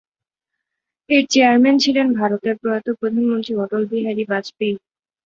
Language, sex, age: Bengali, female, 19-29